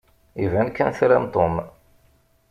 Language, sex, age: Kabyle, male, 40-49